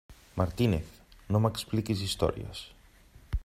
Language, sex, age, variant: Catalan, male, 40-49, Central